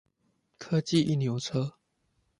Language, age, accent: Chinese, 19-29, 出生地：彰化縣